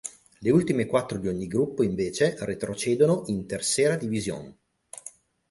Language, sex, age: Italian, male, 30-39